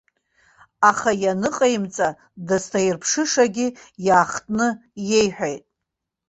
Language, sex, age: Abkhazian, female, 50-59